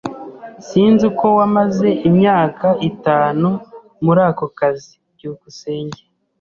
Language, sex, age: Kinyarwanda, male, 30-39